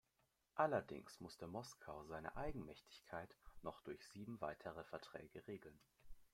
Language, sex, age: German, male, under 19